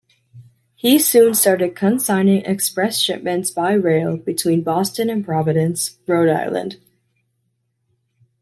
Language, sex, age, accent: English, female, 19-29, United States English